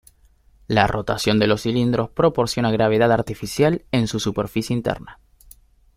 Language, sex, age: Spanish, male, under 19